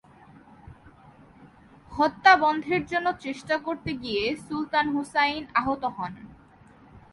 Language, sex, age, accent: Bengali, female, 19-29, শুদ্ধ বাংলা